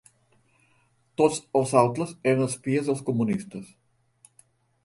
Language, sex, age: Catalan, male, 70-79